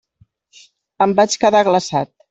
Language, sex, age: Catalan, female, 50-59